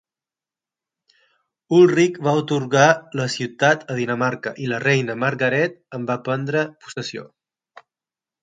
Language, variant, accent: Catalan, Balear, menorquí